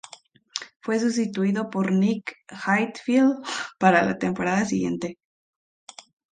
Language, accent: Spanish, México